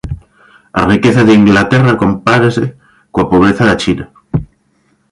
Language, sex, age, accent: Galician, male, 19-29, Normativo (estándar)